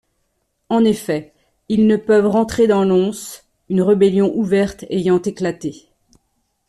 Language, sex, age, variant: French, female, 50-59, Français de métropole